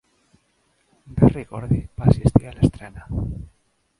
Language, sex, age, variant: Catalan, male, 40-49, Nord-Occidental